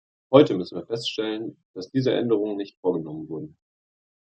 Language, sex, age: German, male, 19-29